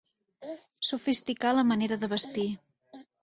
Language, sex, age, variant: Catalan, female, 30-39, Central